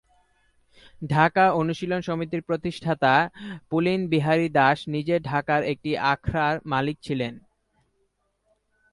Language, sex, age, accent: Bengali, male, 19-29, Standard Bengali